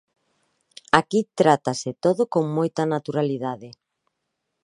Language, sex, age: Galician, female, 40-49